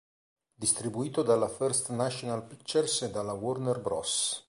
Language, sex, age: Italian, male, 40-49